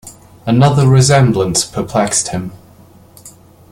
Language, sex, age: English, male, 19-29